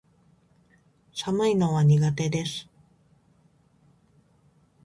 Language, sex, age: Japanese, female, 40-49